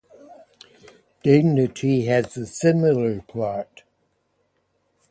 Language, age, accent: English, 70-79, Canadian English